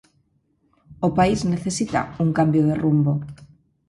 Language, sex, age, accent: Galician, female, 40-49, Normativo (estándar)